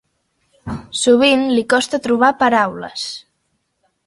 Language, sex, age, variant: Catalan, female, under 19, Central